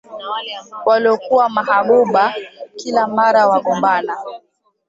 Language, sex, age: Swahili, female, 19-29